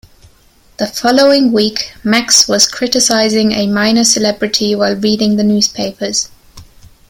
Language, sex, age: English, female, 19-29